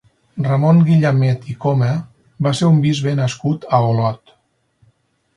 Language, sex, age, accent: Catalan, male, 50-59, Lleidatà